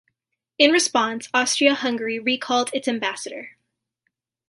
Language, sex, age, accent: English, female, under 19, United States English